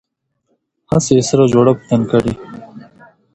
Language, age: Pashto, 19-29